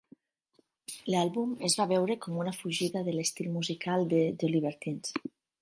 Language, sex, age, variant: Catalan, female, 40-49, Nord-Occidental